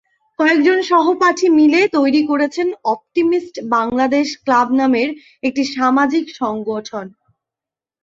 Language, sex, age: Bengali, female, 19-29